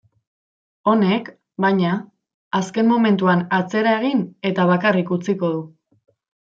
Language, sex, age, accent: Basque, female, 19-29, Mendebalekoa (Araba, Bizkaia, Gipuzkoako mendebaleko herri batzuk)